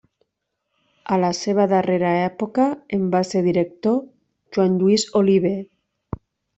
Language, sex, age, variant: Catalan, female, 40-49, Nord-Occidental